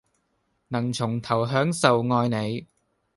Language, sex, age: Cantonese, male, 19-29